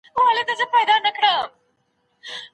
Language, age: Pashto, 30-39